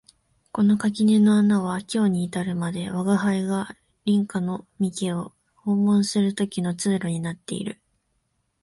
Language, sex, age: Japanese, female, 19-29